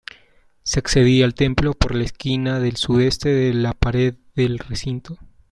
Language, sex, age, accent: Spanish, male, 19-29, Andino-Pacífico: Colombia, Perú, Ecuador, oeste de Bolivia y Venezuela andina